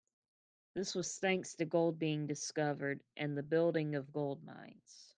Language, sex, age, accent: English, female, 19-29, United States English